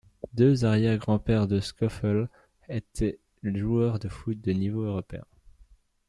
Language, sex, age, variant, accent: French, male, under 19, Français d'Europe, Français de Belgique